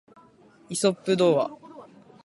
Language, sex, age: Japanese, female, 19-29